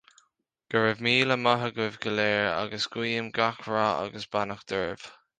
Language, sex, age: Irish, male, 19-29